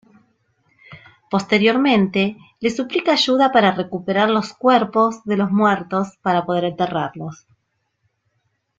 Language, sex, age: Spanish, female, 40-49